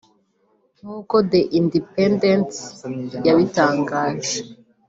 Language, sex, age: Kinyarwanda, female, under 19